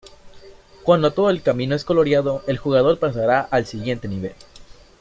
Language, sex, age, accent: Spanish, male, under 19, México